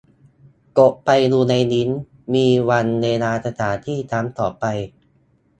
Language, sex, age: Thai, male, 19-29